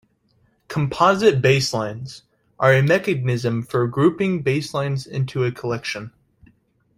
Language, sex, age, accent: English, male, under 19, United States English